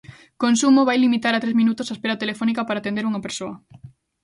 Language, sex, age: Galician, female, 19-29